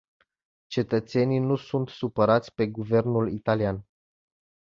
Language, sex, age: Romanian, male, 19-29